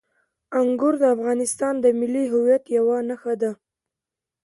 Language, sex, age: Pashto, female, 19-29